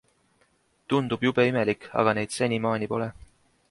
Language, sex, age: Estonian, male, 19-29